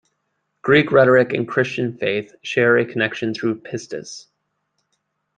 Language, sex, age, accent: English, male, 30-39, United States English